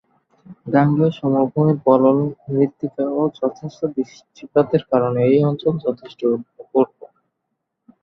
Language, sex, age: Bengali, male, 19-29